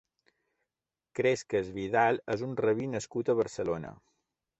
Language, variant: Catalan, Balear